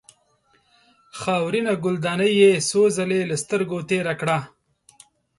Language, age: Pashto, 19-29